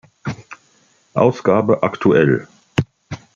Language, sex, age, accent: German, male, 60-69, Deutschland Deutsch